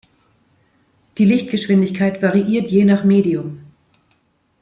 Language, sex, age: German, female, 40-49